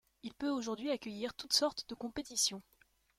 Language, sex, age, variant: French, female, 19-29, Français de métropole